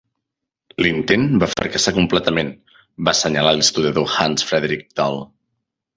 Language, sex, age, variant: Catalan, male, 30-39, Central